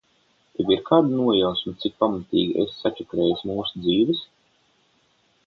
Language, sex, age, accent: Latvian, male, under 19, Vidus dialekts